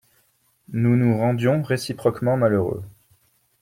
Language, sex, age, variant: French, male, 19-29, Français de métropole